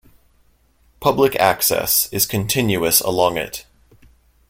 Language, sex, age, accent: English, male, 19-29, United States English